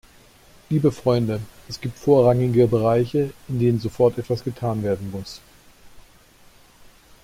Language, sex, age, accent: German, male, 40-49, Deutschland Deutsch